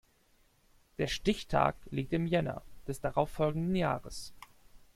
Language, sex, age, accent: German, male, 30-39, Deutschland Deutsch